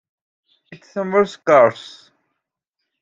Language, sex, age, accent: English, male, 19-29, United States English